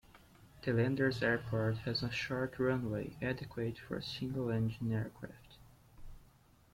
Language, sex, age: English, male, 19-29